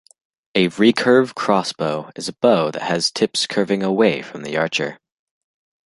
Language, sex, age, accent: English, female, under 19, United States English